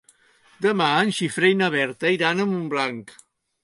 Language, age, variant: Catalan, 60-69, Central